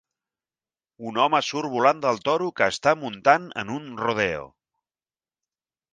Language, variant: Catalan, Central